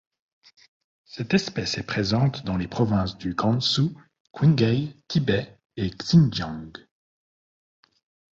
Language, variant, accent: French, Français d'Europe, Français de Suisse